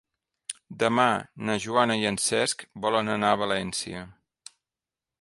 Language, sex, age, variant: Catalan, male, 40-49, Central